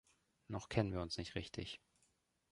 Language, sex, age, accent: German, male, 40-49, Deutschland Deutsch